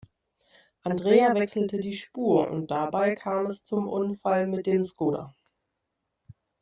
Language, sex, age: German, female, 30-39